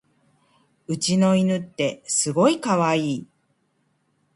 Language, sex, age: Japanese, female, 40-49